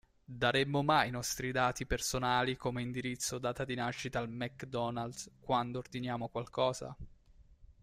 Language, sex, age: Italian, male, 19-29